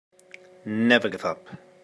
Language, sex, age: English, male, 19-29